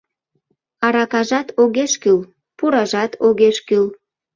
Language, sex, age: Mari, female, 19-29